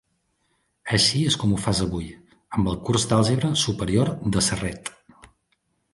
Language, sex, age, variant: Catalan, male, 40-49, Central